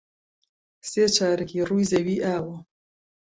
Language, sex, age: Central Kurdish, female, 50-59